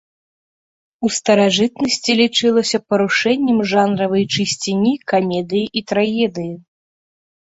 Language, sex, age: Belarusian, female, 30-39